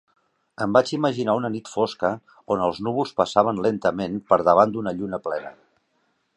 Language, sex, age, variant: Catalan, male, 50-59, Central